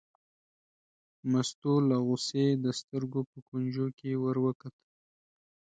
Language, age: Pashto, 19-29